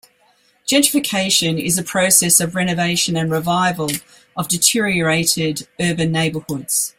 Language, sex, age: English, female, 60-69